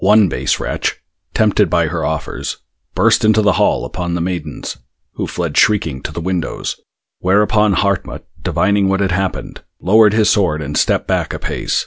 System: none